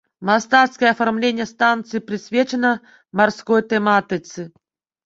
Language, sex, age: Belarusian, female, 40-49